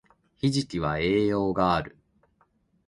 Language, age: Japanese, 40-49